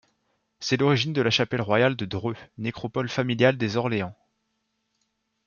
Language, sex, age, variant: French, male, 19-29, Français de métropole